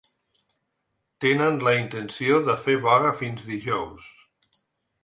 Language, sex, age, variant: Catalan, male, 60-69, Central